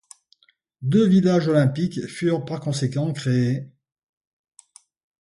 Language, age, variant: French, 70-79, Français de métropole